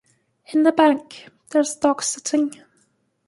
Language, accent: English, England English